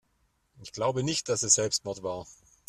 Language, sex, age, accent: German, male, 40-49, Deutschland Deutsch